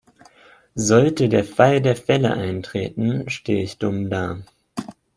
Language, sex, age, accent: German, male, 19-29, Deutschland Deutsch